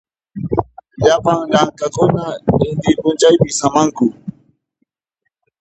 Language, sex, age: Puno Quechua, male, 30-39